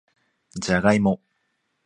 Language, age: Japanese, 19-29